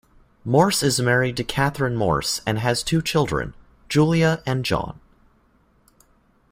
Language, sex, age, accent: English, male, 19-29, United States English